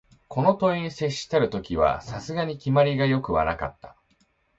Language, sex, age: Japanese, male, 19-29